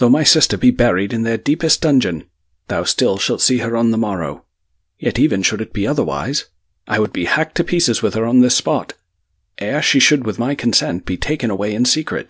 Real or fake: real